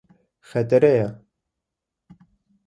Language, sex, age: Kurdish, male, 19-29